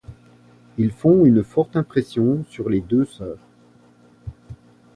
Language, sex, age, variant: French, male, 50-59, Français de métropole